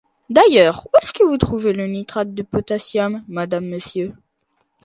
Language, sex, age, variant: French, male, 40-49, Français de métropole